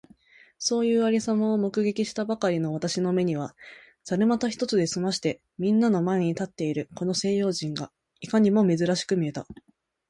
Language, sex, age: Japanese, female, 19-29